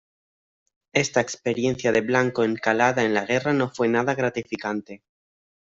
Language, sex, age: Spanish, male, 19-29